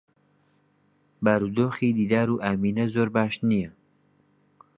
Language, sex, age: Central Kurdish, male, 30-39